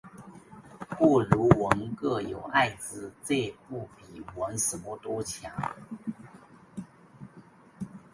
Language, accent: Chinese, 出生地：湖南省